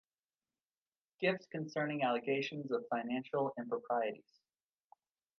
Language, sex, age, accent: English, male, 30-39, United States English